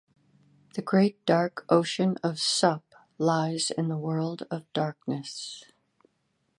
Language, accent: English, United States English